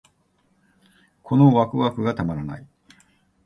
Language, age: Japanese, 60-69